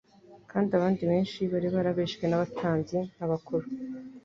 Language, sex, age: Kinyarwanda, female, 19-29